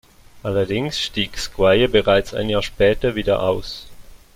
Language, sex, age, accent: German, male, 30-39, Schweizerdeutsch